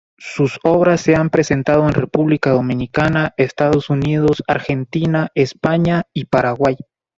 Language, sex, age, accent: Spanish, male, 19-29, América central